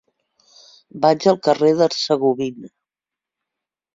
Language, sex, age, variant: Catalan, female, 60-69, Central